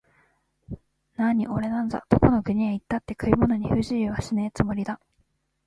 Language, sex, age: Japanese, female, 19-29